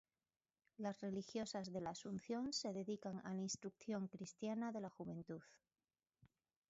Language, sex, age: Spanish, female, 40-49